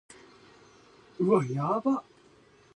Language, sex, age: English, female, under 19